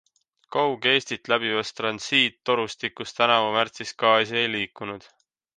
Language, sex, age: Estonian, male, 19-29